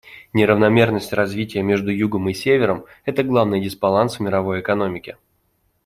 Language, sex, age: Russian, male, 30-39